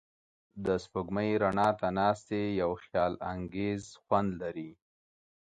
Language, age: Pashto, 30-39